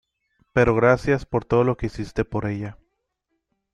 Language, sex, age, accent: Spanish, male, 30-39, México